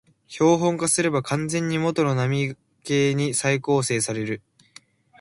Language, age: Japanese, 19-29